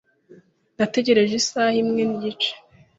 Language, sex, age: Kinyarwanda, female, 30-39